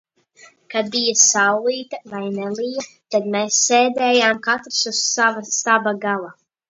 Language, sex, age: Latvian, female, under 19